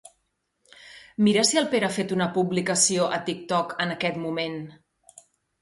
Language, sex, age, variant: Catalan, female, 40-49, Central